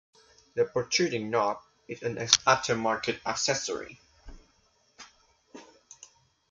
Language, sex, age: English, male, 19-29